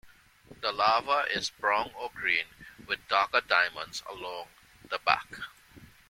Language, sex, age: English, male, 40-49